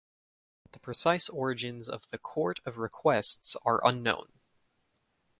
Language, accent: English, United States English